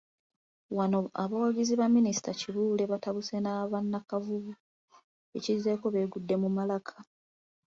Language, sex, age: Ganda, female, 30-39